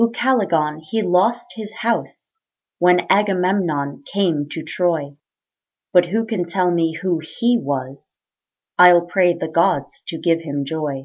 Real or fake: real